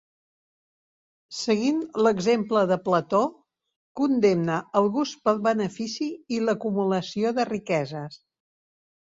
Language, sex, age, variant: Catalan, female, 60-69, Central